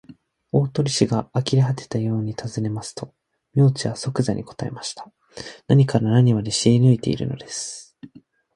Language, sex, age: Japanese, male, 19-29